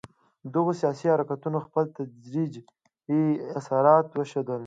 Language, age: Pashto, under 19